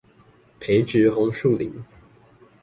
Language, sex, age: Chinese, male, 19-29